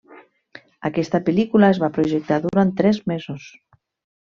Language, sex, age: Catalan, female, 40-49